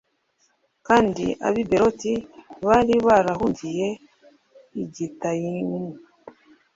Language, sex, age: Kinyarwanda, female, 30-39